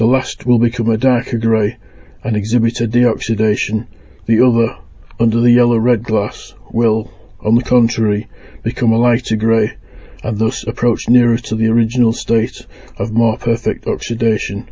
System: none